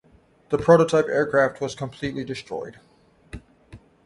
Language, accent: English, United States English